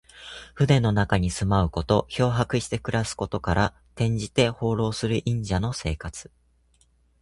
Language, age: Japanese, 19-29